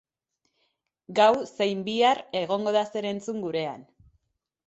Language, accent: Basque, Erdialdekoa edo Nafarra (Gipuzkoa, Nafarroa)